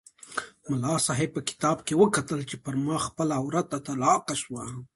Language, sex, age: Pashto, female, 30-39